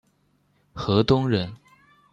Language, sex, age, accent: Chinese, male, under 19, 出生地：湖南省